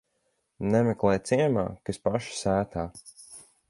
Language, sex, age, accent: Latvian, male, 19-29, Riga